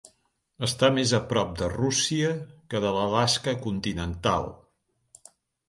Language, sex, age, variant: Catalan, male, 60-69, Central